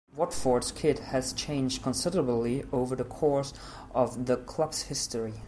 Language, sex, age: English, male, 19-29